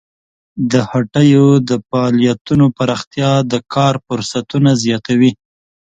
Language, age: Pashto, 19-29